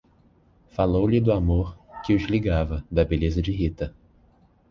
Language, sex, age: Portuguese, male, 19-29